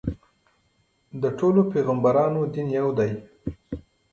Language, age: Pashto, 30-39